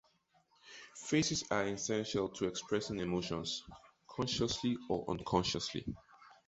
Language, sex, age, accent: English, male, 30-39, England English